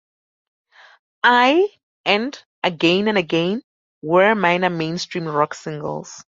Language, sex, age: English, female, 19-29